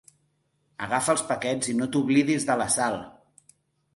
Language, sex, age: Catalan, male, 40-49